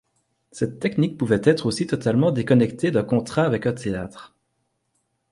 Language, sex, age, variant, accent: French, male, 30-39, Français d'Europe, Français de Belgique